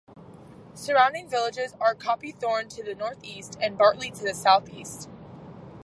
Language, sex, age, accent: English, female, under 19, United States English